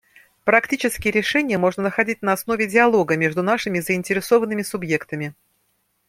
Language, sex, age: Russian, female, 50-59